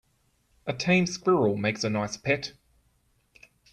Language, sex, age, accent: English, male, 30-39, Australian English